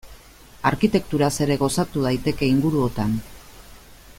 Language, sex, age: Basque, female, 50-59